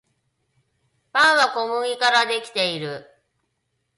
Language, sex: Japanese, female